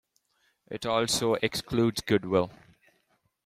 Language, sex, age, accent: English, male, 19-29, India and South Asia (India, Pakistan, Sri Lanka)